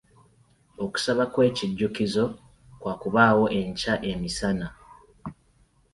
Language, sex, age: Ganda, male, 19-29